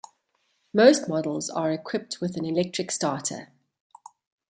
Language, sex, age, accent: English, female, 40-49, Southern African (South Africa, Zimbabwe, Namibia)